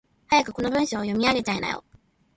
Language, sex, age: Japanese, female, 19-29